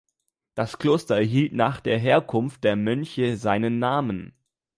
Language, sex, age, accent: German, male, under 19, Deutschland Deutsch